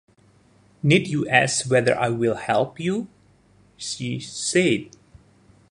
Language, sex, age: English, male, 40-49